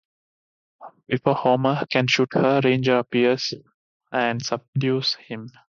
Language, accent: English, India and South Asia (India, Pakistan, Sri Lanka)